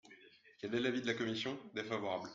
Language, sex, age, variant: French, male, 19-29, Français de métropole